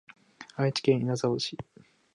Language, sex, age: Japanese, male, 19-29